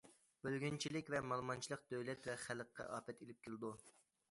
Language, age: Uyghur, 19-29